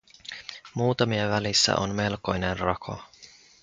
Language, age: Finnish, 19-29